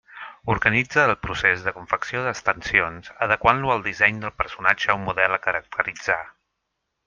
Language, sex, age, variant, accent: Catalan, male, 50-59, Central, central